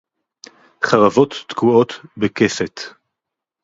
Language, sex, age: Hebrew, male, 19-29